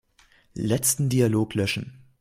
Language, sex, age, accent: German, male, 19-29, Deutschland Deutsch